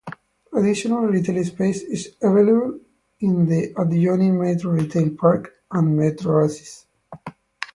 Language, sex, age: English, male, 19-29